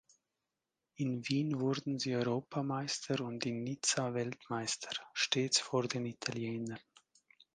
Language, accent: German, Schweizerdeutsch